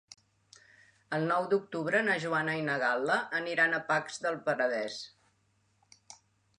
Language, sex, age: Catalan, female, 70-79